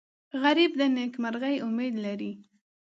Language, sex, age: Pashto, female, 19-29